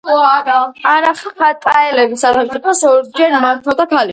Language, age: Georgian, 30-39